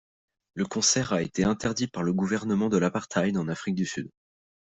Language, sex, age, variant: French, male, under 19, Français de métropole